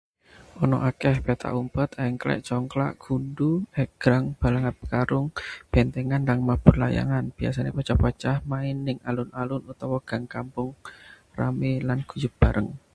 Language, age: Javanese, 30-39